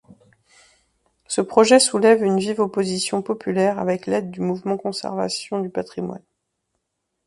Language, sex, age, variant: French, female, 30-39, Français de métropole